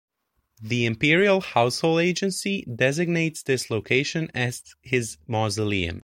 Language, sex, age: English, male, 19-29